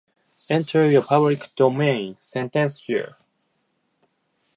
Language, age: Japanese, 19-29